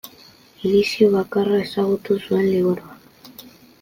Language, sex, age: Basque, male, under 19